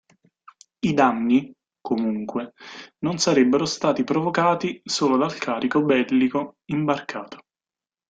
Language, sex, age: Italian, male, 30-39